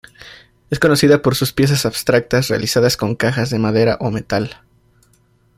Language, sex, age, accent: Spanish, male, 19-29, México